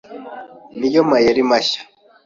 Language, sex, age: Kinyarwanda, male, 19-29